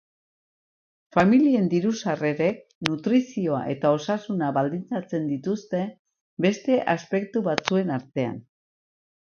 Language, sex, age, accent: Basque, female, 70-79, Mendebalekoa (Araba, Bizkaia, Gipuzkoako mendebaleko herri batzuk)